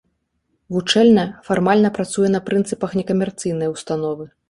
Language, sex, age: Belarusian, female, 30-39